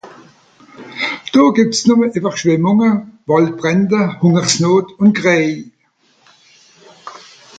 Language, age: Swiss German, 60-69